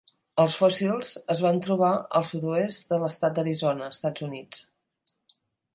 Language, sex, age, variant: Catalan, female, 50-59, Nord-Occidental